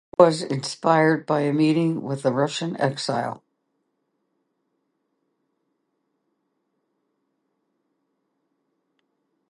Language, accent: English, Canadian English